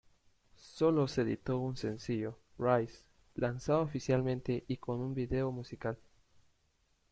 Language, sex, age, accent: Spanish, male, 19-29, América central